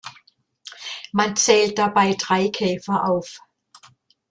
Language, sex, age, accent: German, female, 60-69, Deutschland Deutsch